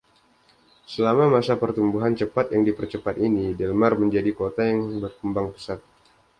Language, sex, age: Indonesian, male, 19-29